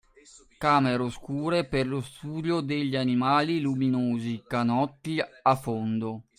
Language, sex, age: Italian, male, 40-49